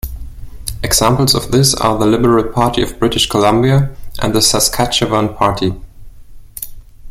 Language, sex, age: English, male, 19-29